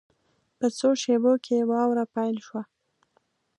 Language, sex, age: Pashto, female, 19-29